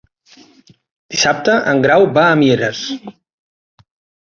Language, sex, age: Catalan, male, 40-49